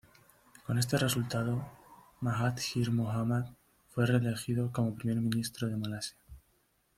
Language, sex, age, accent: Spanish, male, 19-29, España: Norte peninsular (Asturias, Castilla y León, Cantabria, País Vasco, Navarra, Aragón, La Rioja, Guadalajara, Cuenca)